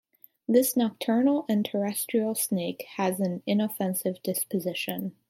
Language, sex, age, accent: English, female, under 19, United States English